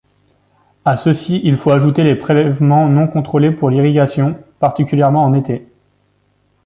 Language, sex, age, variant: French, male, 19-29, Français de métropole